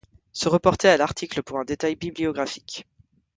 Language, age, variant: French, 30-39, Français de métropole